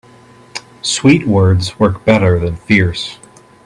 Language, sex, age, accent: English, male, 19-29, United States English